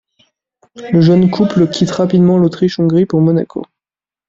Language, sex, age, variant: French, male, 19-29, Français de métropole